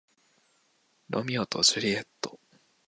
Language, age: Japanese, 19-29